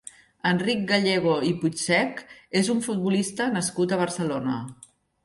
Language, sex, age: Catalan, female, 50-59